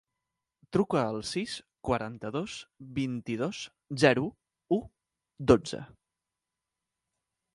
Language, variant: Catalan, Central